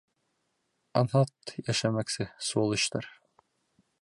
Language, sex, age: Bashkir, male, 19-29